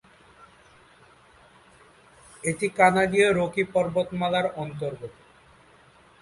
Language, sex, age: Bengali, male, 19-29